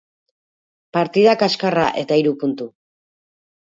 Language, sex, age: Basque, female, 40-49